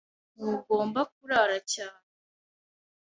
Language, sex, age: Kinyarwanda, female, 19-29